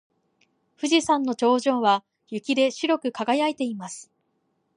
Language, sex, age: Japanese, female, 19-29